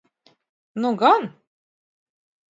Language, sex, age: Latvian, female, 50-59